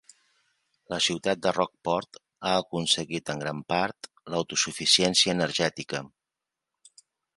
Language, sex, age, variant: Catalan, male, 50-59, Central